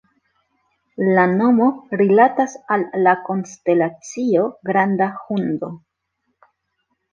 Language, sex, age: Esperanto, female, 40-49